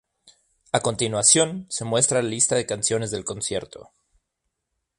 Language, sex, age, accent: Spanish, male, 30-39, México